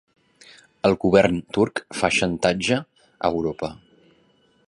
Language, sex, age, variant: Catalan, male, 40-49, Central